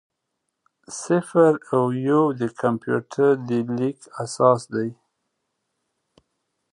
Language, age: Pashto, 40-49